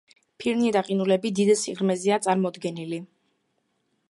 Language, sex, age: Georgian, female, under 19